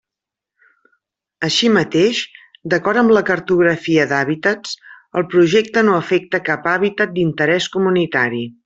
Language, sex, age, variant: Catalan, female, 50-59, Central